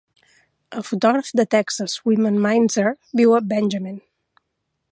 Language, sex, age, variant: Catalan, female, 50-59, Central